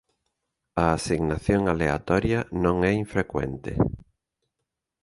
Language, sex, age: Galician, male, 40-49